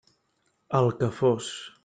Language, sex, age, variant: Catalan, male, 30-39, Central